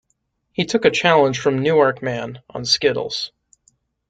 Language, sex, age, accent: English, male, 19-29, United States English